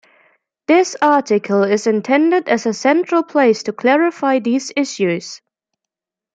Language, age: English, 19-29